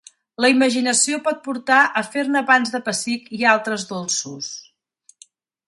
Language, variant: Catalan, Central